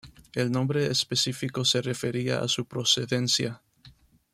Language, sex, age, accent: Spanish, male, 19-29, México